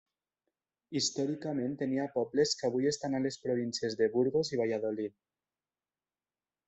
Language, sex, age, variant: Catalan, male, under 19, Septentrional